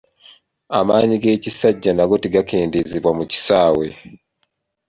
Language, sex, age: Ganda, male, 19-29